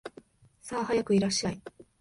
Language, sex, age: Japanese, female, 19-29